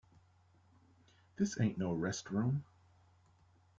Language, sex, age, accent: English, male, 50-59, United States English